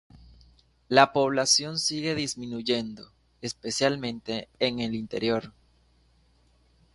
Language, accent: Spanish, Caribe: Cuba, Venezuela, Puerto Rico, República Dominicana, Panamá, Colombia caribeña, México caribeño, Costa del golfo de México